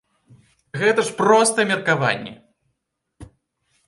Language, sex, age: Belarusian, male, 19-29